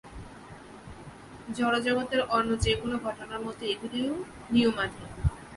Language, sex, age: Bengali, female, 19-29